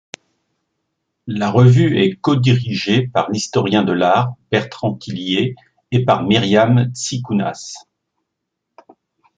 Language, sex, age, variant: French, male, 60-69, Français de métropole